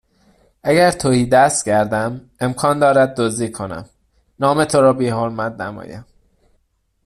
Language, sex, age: Persian, male, 19-29